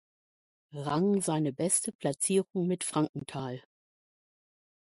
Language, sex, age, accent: German, female, 50-59, Deutschland Deutsch